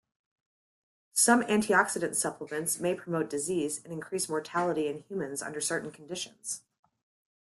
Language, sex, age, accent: English, female, 30-39, United States English